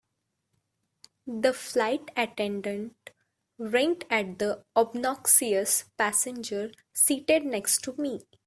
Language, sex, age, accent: English, female, 19-29, India and South Asia (India, Pakistan, Sri Lanka)